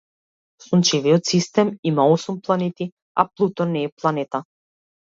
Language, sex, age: Macedonian, female, 30-39